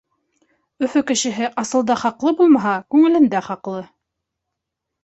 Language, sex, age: Bashkir, female, 19-29